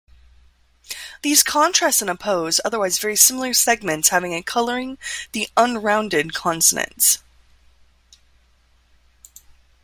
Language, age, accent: English, 19-29, United States English